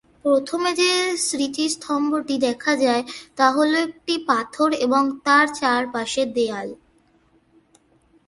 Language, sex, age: Bengali, female, under 19